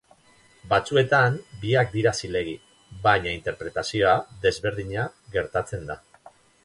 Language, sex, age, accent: Basque, male, 50-59, Mendebalekoa (Araba, Bizkaia, Gipuzkoako mendebaleko herri batzuk)